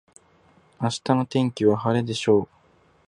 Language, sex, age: Japanese, male, 19-29